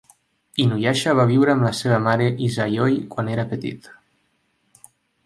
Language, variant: Catalan, Nord-Occidental